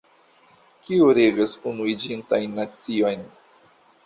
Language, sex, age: Esperanto, male, 50-59